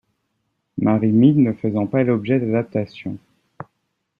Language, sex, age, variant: French, male, 19-29, Français de métropole